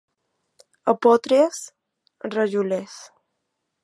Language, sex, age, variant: Catalan, female, 19-29, Balear